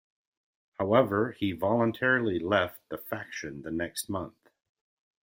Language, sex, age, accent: English, male, 50-59, United States English